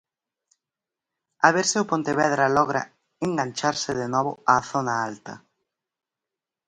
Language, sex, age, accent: Galician, female, 40-49, Oriental (común en zona oriental)